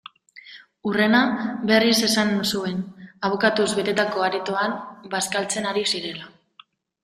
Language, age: Basque, 19-29